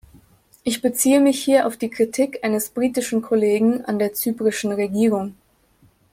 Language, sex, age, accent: German, female, 19-29, Deutschland Deutsch